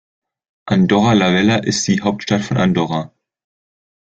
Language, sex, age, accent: German, male, under 19, Deutschland Deutsch